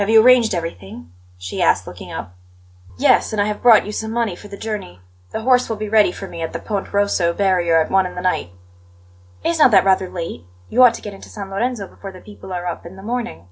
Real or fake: real